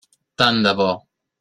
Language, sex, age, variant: Catalan, male, 19-29, Central